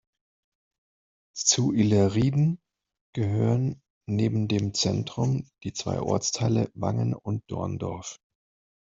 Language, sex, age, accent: German, male, 40-49, Deutschland Deutsch